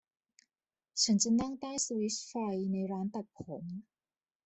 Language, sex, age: Thai, female, 30-39